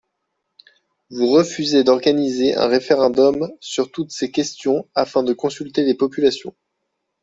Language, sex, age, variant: French, male, 19-29, Français de métropole